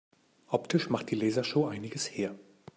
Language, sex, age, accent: German, male, 50-59, Deutschland Deutsch